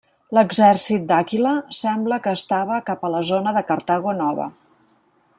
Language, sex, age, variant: Catalan, female, 50-59, Central